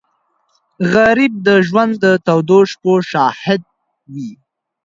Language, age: Pashto, under 19